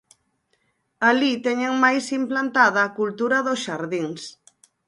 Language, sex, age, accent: Galician, female, 50-59, Atlántico (seseo e gheada)